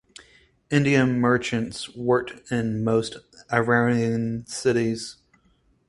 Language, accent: English, United States English